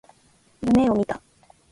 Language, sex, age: Japanese, female, 19-29